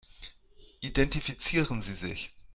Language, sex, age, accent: German, male, 40-49, Deutschland Deutsch